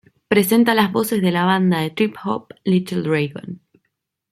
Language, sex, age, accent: Spanish, female, 19-29, Rioplatense: Argentina, Uruguay, este de Bolivia, Paraguay